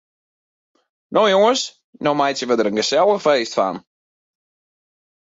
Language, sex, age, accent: Western Frisian, male, 19-29, Wâldfrysk